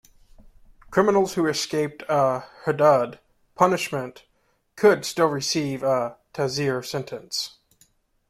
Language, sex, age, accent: English, male, 30-39, United States English